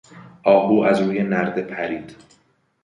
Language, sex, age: Persian, male, 19-29